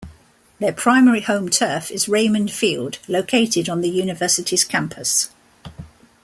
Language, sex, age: English, female, 60-69